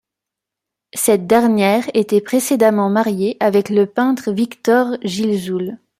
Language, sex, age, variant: French, female, 19-29, Français de métropole